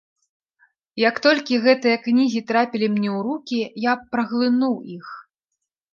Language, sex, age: Belarusian, female, 30-39